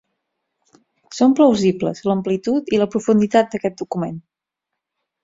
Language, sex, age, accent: Catalan, female, 30-39, Garrotxi